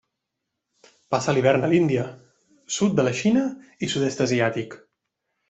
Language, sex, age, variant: Catalan, male, 30-39, Central